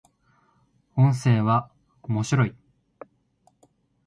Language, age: Japanese, 19-29